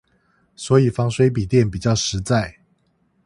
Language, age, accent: Chinese, 50-59, 出生地：臺北市